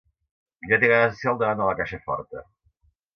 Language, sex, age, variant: Catalan, male, 60-69, Central